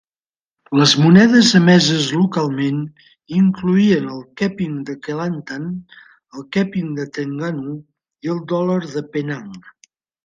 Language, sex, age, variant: Catalan, male, 50-59, Central